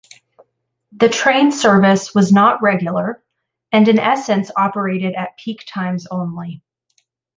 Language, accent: English, United States English